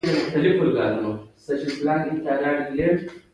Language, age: Pashto, under 19